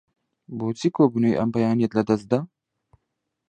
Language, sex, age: Central Kurdish, male, 19-29